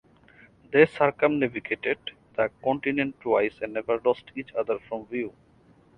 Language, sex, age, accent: English, male, 30-39, India and South Asia (India, Pakistan, Sri Lanka)